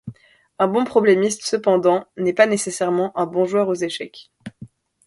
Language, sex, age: French, female, under 19